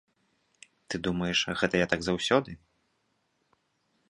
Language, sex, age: Belarusian, male, 30-39